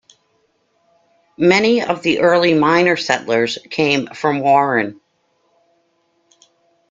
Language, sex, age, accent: English, female, 50-59, United States English